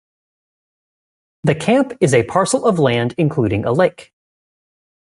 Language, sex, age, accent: English, male, 19-29, United States English